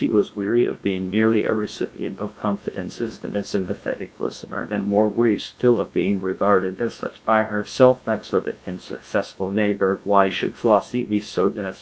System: TTS, GlowTTS